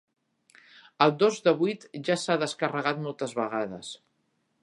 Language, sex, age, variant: Catalan, female, 50-59, Central